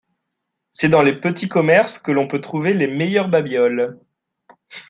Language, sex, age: French, male, 19-29